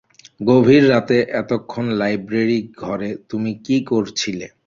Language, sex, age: Bengali, male, 19-29